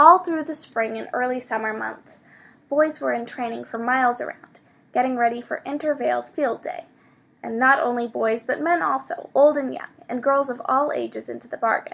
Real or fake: real